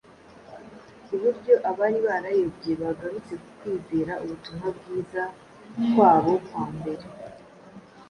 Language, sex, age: Kinyarwanda, female, under 19